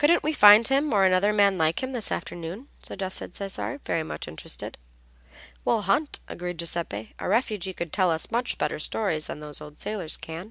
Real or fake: real